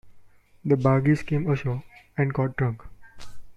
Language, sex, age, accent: English, male, 19-29, India and South Asia (India, Pakistan, Sri Lanka)